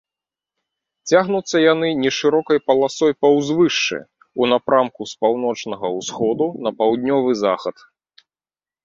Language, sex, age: Belarusian, male, 30-39